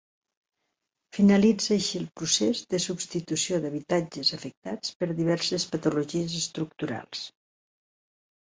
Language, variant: Catalan, Nord-Occidental